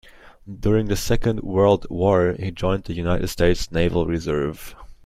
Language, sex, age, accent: English, male, 19-29, England English